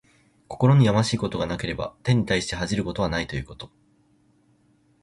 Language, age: Japanese, 19-29